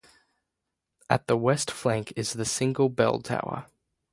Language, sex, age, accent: English, male, under 19, Australian English; Canadian English